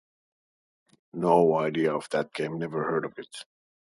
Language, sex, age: English, male, 30-39